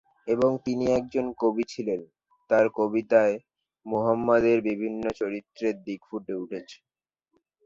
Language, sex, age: Bengali, male, 19-29